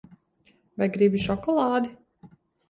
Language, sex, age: Latvian, female, 19-29